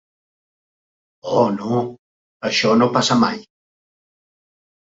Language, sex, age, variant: Catalan, male, 50-59, Central